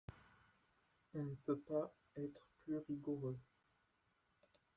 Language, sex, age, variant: French, male, 19-29, Français de métropole